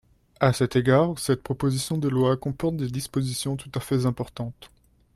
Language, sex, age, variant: French, male, 19-29, Français de métropole